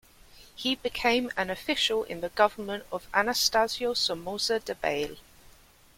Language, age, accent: English, 19-29, England English